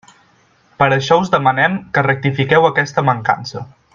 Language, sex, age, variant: Catalan, male, 19-29, Central